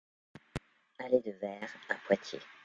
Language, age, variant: French, 19-29, Français de métropole